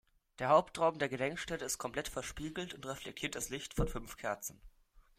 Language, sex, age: German, male, under 19